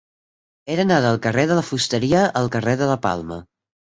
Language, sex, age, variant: Catalan, male, under 19, Central